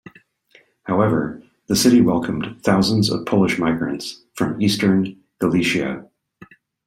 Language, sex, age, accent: English, male, 50-59, United States English